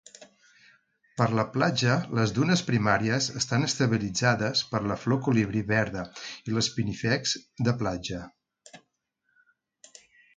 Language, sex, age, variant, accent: Catalan, male, 50-59, Central, central